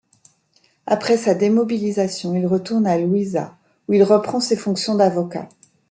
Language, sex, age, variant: French, female, 50-59, Français de métropole